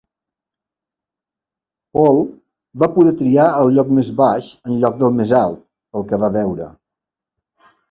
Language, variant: Catalan, Balear